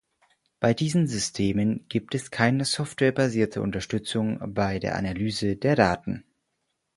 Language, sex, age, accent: German, male, 19-29, Deutschland Deutsch